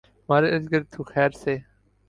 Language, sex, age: Urdu, male, 19-29